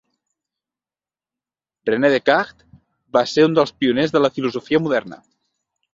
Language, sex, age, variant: Catalan, male, 30-39, Central